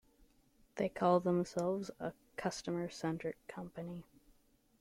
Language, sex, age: English, male, 19-29